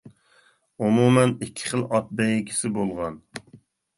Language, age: Uyghur, 40-49